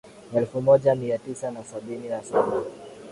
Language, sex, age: Swahili, male, 19-29